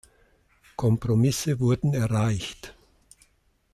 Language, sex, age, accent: German, male, 70-79, Schweizerdeutsch